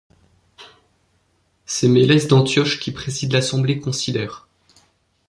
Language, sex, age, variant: French, male, 19-29, Français de métropole